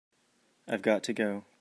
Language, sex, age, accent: English, male, 19-29, United States English